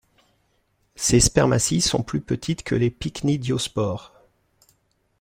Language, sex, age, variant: French, male, 40-49, Français de métropole